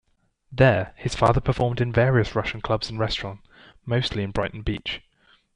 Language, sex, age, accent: English, male, 19-29, England English